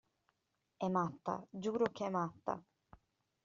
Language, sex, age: Italian, female, 19-29